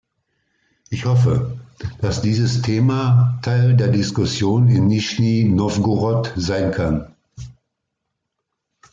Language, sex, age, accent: German, male, 60-69, Deutschland Deutsch